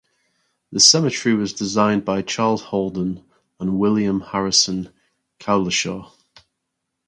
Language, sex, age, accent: English, male, 19-29, England English